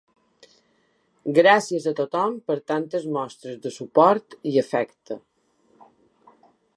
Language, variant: Catalan, Balear